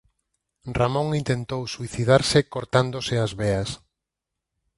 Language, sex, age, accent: Galician, male, 40-49, Normativo (estándar)